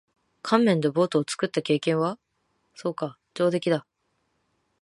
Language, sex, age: Japanese, female, 19-29